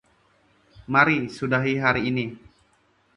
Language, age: Indonesian, 19-29